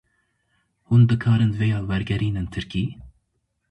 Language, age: Kurdish, 19-29